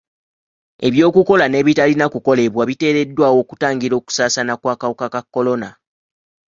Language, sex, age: Ganda, male, 19-29